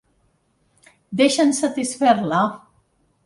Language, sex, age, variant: Catalan, female, 60-69, Central